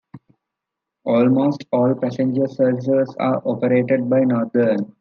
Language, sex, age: English, male, under 19